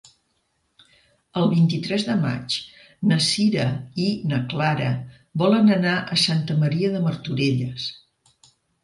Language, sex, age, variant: Catalan, female, 60-69, Central